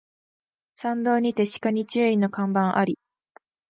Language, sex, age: Japanese, female, 19-29